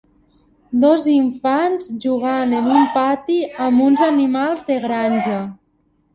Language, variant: Catalan, Nord-Occidental